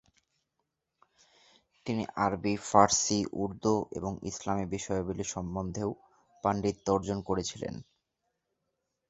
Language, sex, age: Bengali, male, 19-29